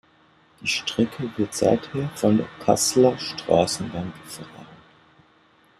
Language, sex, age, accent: German, male, 30-39, Deutschland Deutsch